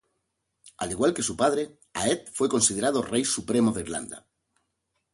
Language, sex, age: Spanish, male, 50-59